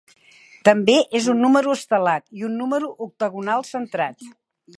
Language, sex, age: Catalan, female, 60-69